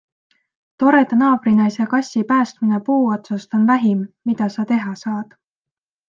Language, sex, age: Estonian, female, 19-29